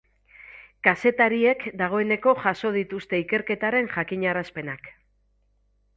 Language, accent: Basque, Mendebalekoa (Araba, Bizkaia, Gipuzkoako mendebaleko herri batzuk)